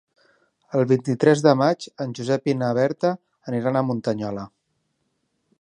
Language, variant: Catalan, Central